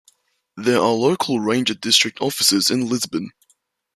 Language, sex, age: English, male, under 19